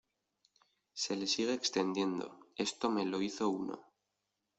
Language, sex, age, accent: Spanish, male, 19-29, España: Norte peninsular (Asturias, Castilla y León, Cantabria, País Vasco, Navarra, Aragón, La Rioja, Guadalajara, Cuenca)